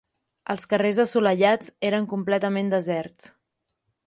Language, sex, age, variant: Catalan, female, 19-29, Central